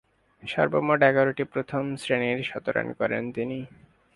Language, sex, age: Bengali, male, 19-29